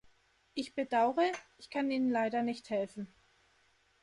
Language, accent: German, Deutschland Deutsch